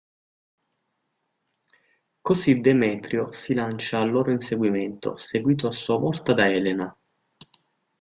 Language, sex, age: Italian, male, 19-29